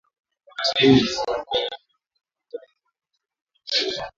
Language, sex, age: Swahili, male, 19-29